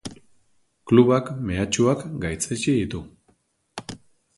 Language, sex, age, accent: Basque, male, 30-39, Erdialdekoa edo Nafarra (Gipuzkoa, Nafarroa)